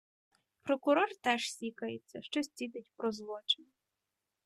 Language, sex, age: Ukrainian, female, 30-39